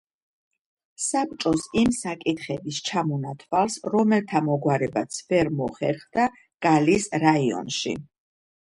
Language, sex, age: Georgian, female, 50-59